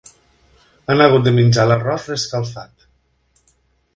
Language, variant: Catalan, Nord-Occidental